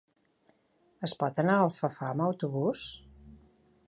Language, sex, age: Catalan, female, 50-59